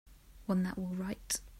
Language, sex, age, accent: English, female, 30-39, England English